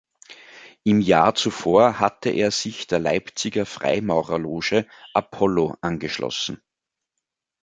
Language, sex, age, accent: German, male, 50-59, Österreichisches Deutsch